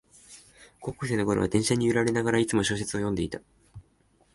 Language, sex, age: Japanese, male, 19-29